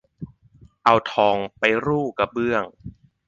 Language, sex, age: Thai, male, 19-29